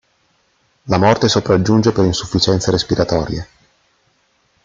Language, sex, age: Italian, male, 40-49